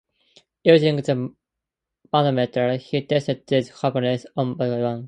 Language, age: English, under 19